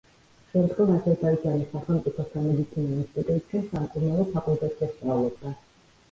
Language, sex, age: Georgian, female, 30-39